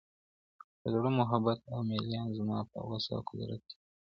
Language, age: Pashto, 19-29